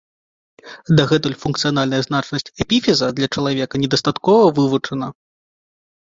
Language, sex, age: Belarusian, male, 30-39